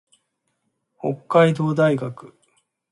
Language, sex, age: Japanese, male, 40-49